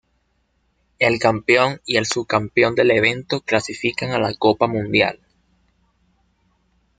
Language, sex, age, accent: Spanish, male, 19-29, Caribe: Cuba, Venezuela, Puerto Rico, República Dominicana, Panamá, Colombia caribeña, México caribeño, Costa del golfo de México